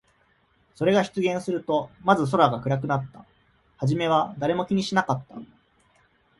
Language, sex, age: Japanese, male, 30-39